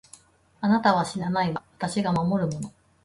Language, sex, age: Japanese, female, 30-39